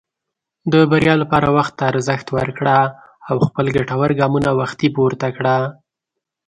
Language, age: Pashto, 19-29